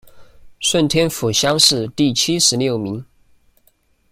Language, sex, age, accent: Chinese, male, 19-29, 出生地：四川省